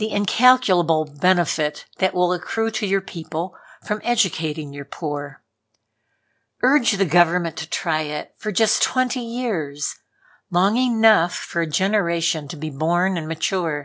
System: none